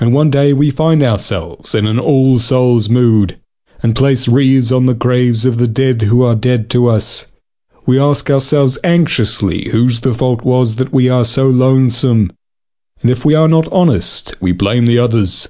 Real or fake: real